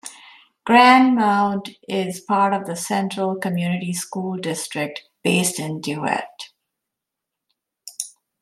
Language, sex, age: English, female, 50-59